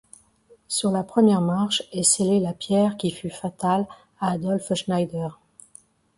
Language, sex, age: French, female, 50-59